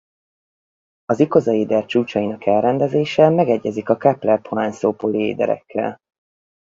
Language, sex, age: Hungarian, male, 30-39